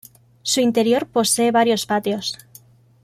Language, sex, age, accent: Spanish, female, 19-29, España: Centro-Sur peninsular (Madrid, Toledo, Castilla-La Mancha)